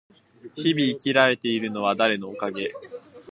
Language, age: Japanese, under 19